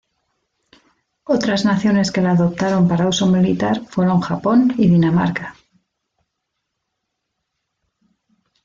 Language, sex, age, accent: Spanish, female, 40-49, España: Norte peninsular (Asturias, Castilla y León, Cantabria, País Vasco, Navarra, Aragón, La Rioja, Guadalajara, Cuenca)